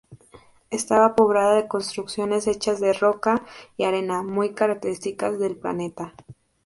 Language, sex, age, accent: Spanish, female, 19-29, México